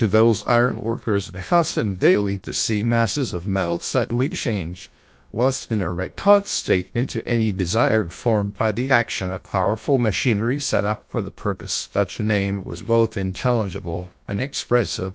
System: TTS, GlowTTS